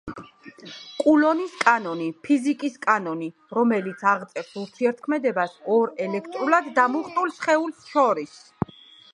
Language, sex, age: Georgian, female, 30-39